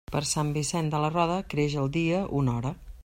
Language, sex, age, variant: Catalan, female, 50-59, Central